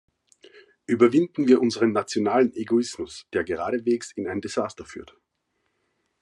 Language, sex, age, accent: German, male, 30-39, Österreichisches Deutsch